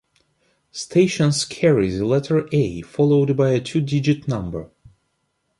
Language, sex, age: English, male, 30-39